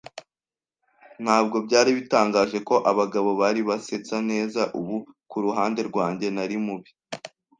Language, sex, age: Kinyarwanda, male, under 19